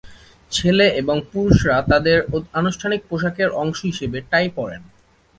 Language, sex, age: Bengali, male, 19-29